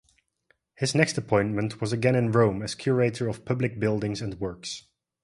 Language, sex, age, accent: English, male, 19-29, Dutch